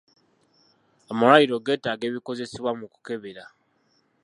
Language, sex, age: Ganda, male, 19-29